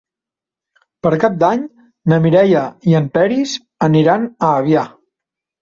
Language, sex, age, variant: Catalan, male, 30-39, Central